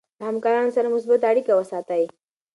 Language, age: Pashto, 19-29